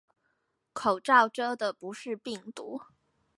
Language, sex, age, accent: Chinese, female, 19-29, 出生地：臺北市